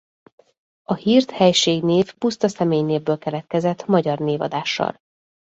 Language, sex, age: Hungarian, female, 30-39